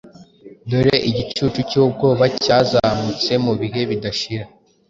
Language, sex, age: Kinyarwanda, male, 19-29